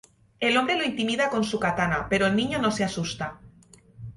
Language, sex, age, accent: Spanish, female, 19-29, España: Centro-Sur peninsular (Madrid, Toledo, Castilla-La Mancha)